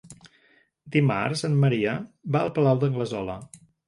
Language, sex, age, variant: Catalan, male, 50-59, Septentrional